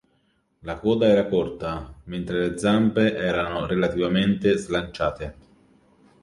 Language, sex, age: Italian, male, 30-39